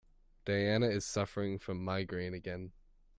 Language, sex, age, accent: English, male, under 19, United States English